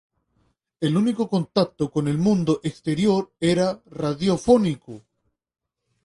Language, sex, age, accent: Spanish, male, 19-29, Chileno: Chile, Cuyo